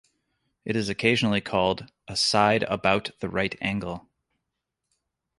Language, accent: English, United States English